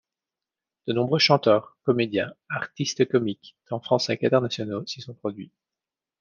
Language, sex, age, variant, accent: French, male, 30-39, Français d'Europe, Français de Belgique